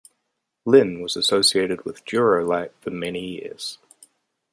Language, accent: English, New Zealand English